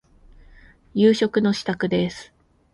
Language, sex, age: Japanese, female, 19-29